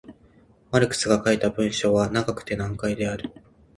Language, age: Japanese, 19-29